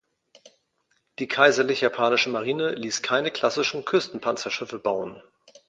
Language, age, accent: German, 50-59, Deutschland Deutsch